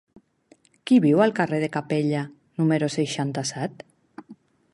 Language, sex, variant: Catalan, female, Nord-Occidental